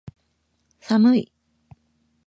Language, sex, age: Japanese, female, 40-49